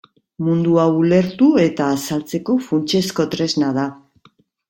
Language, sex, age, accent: Basque, female, 50-59, Erdialdekoa edo Nafarra (Gipuzkoa, Nafarroa)